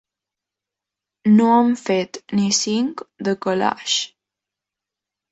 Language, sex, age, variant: Catalan, female, under 19, Balear